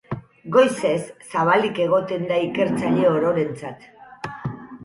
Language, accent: Basque, Erdialdekoa edo Nafarra (Gipuzkoa, Nafarroa)